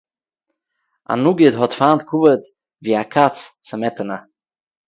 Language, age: Yiddish, 30-39